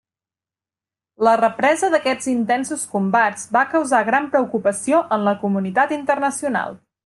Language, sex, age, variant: Catalan, female, 30-39, Central